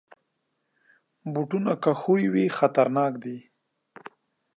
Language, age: Pashto, 30-39